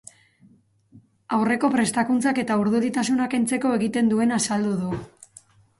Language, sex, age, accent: Basque, female, 30-39, Mendebalekoa (Araba, Bizkaia, Gipuzkoako mendebaleko herri batzuk)